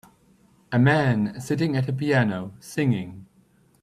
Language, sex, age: English, male, 30-39